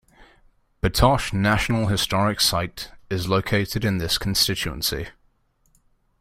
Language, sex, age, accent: English, male, 19-29, England English